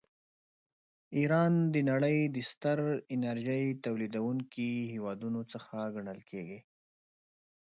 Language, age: Pashto, 30-39